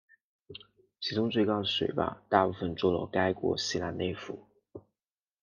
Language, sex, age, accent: Chinese, male, 19-29, 出生地：湖北省